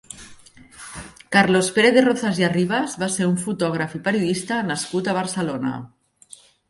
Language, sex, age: Catalan, female, 50-59